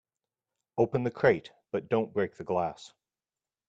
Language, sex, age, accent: English, male, 30-39, United States English